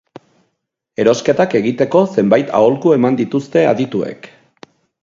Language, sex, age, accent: Basque, male, 40-49, Erdialdekoa edo Nafarra (Gipuzkoa, Nafarroa)